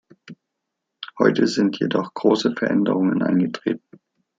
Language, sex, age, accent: German, male, 40-49, Deutschland Deutsch